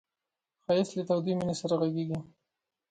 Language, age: Pashto, 19-29